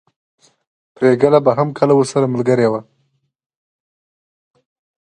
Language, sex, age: Pashto, female, 19-29